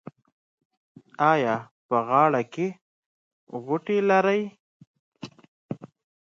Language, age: Pashto, 30-39